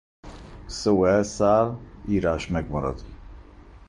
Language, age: Hungarian, 40-49